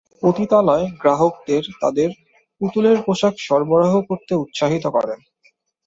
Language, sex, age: Bengali, male, 19-29